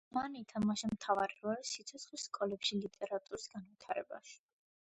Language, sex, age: Georgian, female, under 19